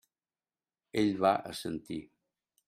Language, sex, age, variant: Catalan, male, 60-69, Central